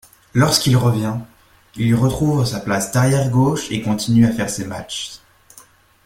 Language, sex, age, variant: French, male, 19-29, Français de métropole